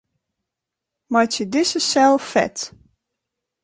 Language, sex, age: Western Frisian, female, 30-39